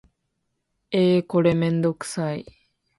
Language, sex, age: Japanese, female, 19-29